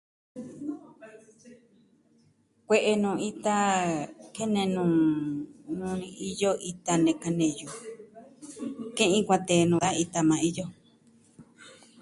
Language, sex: Southwestern Tlaxiaco Mixtec, female